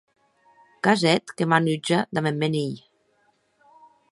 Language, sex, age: Occitan, female, 50-59